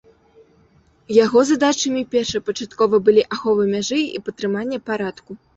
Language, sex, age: Belarusian, female, 19-29